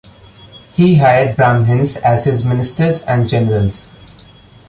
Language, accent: English, India and South Asia (India, Pakistan, Sri Lanka)